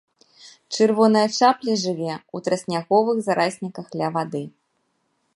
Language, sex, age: Belarusian, female, 40-49